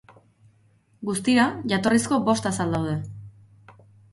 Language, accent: Basque, Erdialdekoa edo Nafarra (Gipuzkoa, Nafarroa)